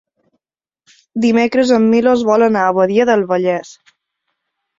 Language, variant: Catalan, Balear